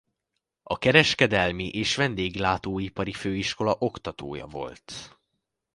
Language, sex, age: Hungarian, male, under 19